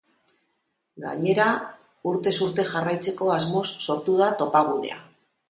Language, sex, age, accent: Basque, female, 50-59, Mendebalekoa (Araba, Bizkaia, Gipuzkoako mendebaleko herri batzuk)